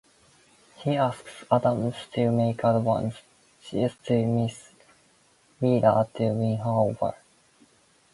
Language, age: English, 19-29